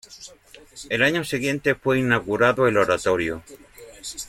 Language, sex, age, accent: Spanish, male, 40-49, España: Norte peninsular (Asturias, Castilla y León, Cantabria, País Vasco, Navarra, Aragón, La Rioja, Guadalajara, Cuenca)